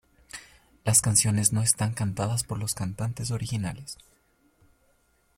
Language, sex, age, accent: Spanish, male, 19-29, Andino-Pacífico: Colombia, Perú, Ecuador, oeste de Bolivia y Venezuela andina